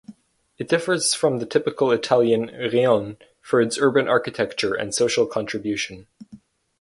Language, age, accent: English, 19-29, United States English